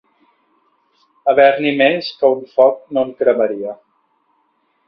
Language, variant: Catalan, Central